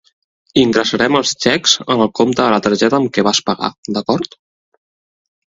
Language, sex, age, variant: Catalan, male, 30-39, Central